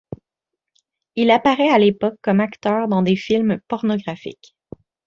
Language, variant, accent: French, Français d'Amérique du Nord, Français du Canada